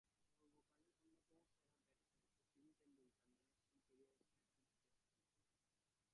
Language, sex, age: Bengali, male, under 19